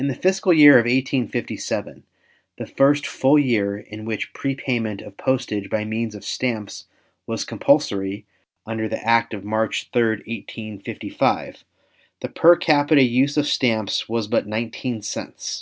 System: none